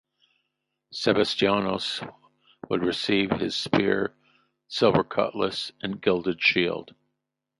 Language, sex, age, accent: English, male, 60-69, United States English